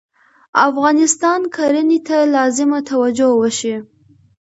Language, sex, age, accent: Pashto, female, under 19, کندهاری لهجه